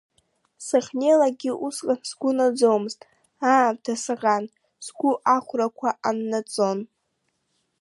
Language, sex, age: Abkhazian, female, under 19